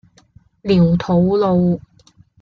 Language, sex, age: Cantonese, female, 19-29